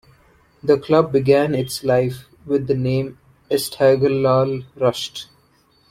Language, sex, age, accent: English, male, 19-29, India and South Asia (India, Pakistan, Sri Lanka)